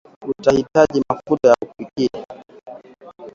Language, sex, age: Swahili, male, 19-29